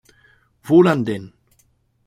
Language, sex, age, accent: German, male, 50-59, Französisch Deutsch